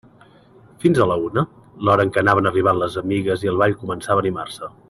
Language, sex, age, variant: Catalan, male, 40-49, Central